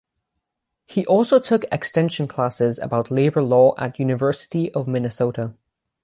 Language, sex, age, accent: English, male, under 19, United States English; England English